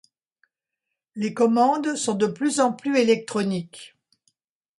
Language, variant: French, Français de métropole